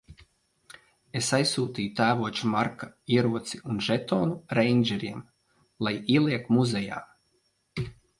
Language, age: Latvian, 40-49